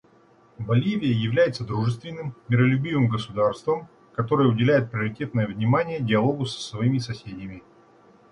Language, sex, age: Russian, male, 40-49